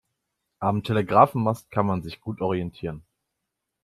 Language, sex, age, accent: German, male, 19-29, Deutschland Deutsch